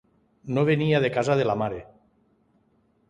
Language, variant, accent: Catalan, Alacantí, valencià